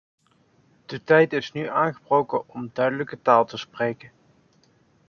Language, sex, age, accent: Dutch, male, 30-39, Nederlands Nederlands